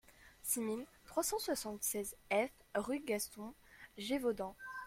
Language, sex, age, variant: French, female, under 19, Français de métropole